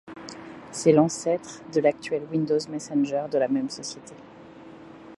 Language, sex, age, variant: French, female, 30-39, Français de métropole